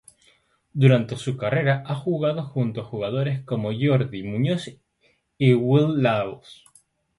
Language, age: Spanish, 19-29